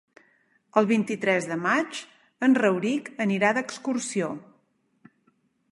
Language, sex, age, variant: Catalan, female, 40-49, Central